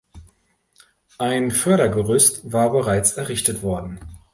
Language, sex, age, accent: German, male, 30-39, Deutschland Deutsch